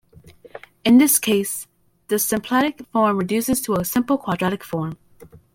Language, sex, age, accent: English, female, under 19, United States English